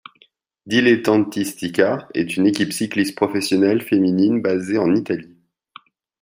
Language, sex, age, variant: French, male, 30-39, Français de métropole